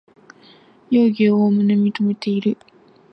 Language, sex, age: Japanese, female, under 19